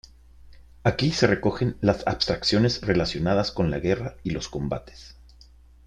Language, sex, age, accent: Spanish, male, 50-59, México